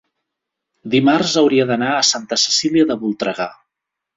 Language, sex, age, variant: Catalan, male, 30-39, Central